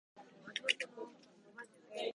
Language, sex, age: Japanese, female, 19-29